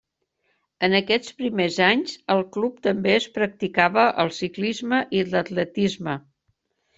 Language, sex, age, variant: Catalan, female, 60-69, Central